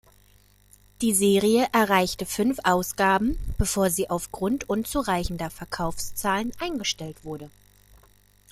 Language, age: German, 30-39